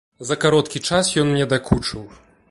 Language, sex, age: Belarusian, male, 19-29